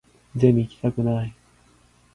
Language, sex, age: Japanese, male, 19-29